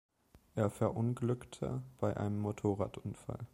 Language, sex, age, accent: German, male, 19-29, Deutschland Deutsch